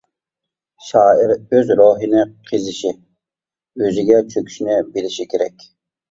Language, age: Uyghur, 30-39